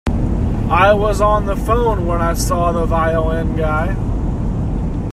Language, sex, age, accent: English, male, 30-39, United States English